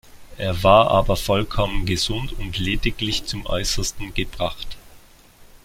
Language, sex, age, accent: German, male, 30-39, Schweizerdeutsch